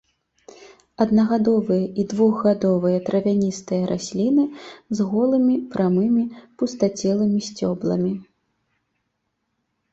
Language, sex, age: Belarusian, female, 19-29